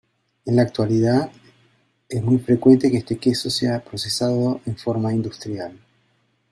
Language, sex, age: Spanish, male, 50-59